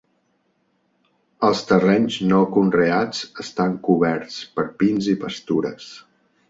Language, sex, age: Catalan, male, 40-49